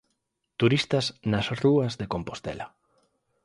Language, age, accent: Galician, 19-29, Normativo (estándar)